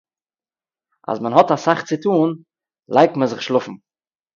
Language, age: Yiddish, 30-39